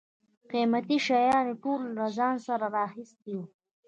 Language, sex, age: Pashto, female, 19-29